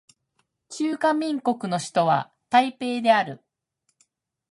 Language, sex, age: Japanese, female, 40-49